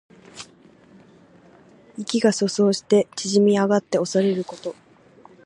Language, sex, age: Japanese, female, under 19